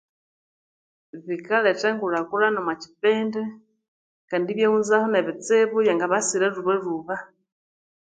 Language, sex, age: Konzo, female, 30-39